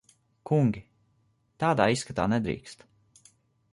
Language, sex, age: Latvian, male, 30-39